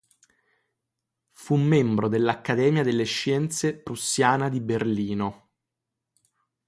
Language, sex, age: Italian, male, 19-29